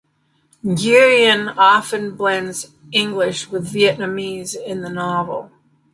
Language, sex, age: English, female, 60-69